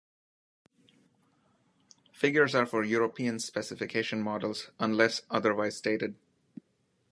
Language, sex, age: English, male, 19-29